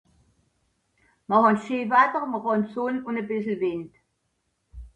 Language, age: French, 70-79